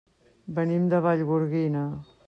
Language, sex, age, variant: Catalan, female, 50-59, Central